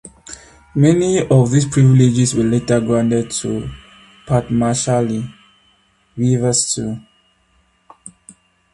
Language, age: English, 19-29